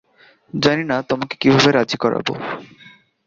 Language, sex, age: Bengali, male, 19-29